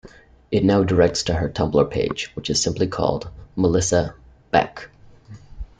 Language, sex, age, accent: English, male, under 19, Canadian English